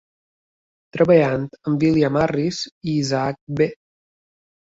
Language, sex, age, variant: Catalan, male, 19-29, Balear